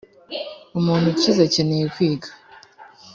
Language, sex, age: Kinyarwanda, female, 19-29